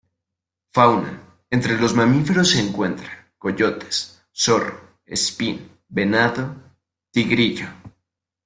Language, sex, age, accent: Spanish, male, 19-29, México